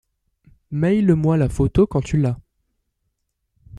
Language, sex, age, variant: French, male, 19-29, Français de métropole